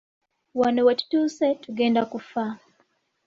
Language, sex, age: Ganda, female, 19-29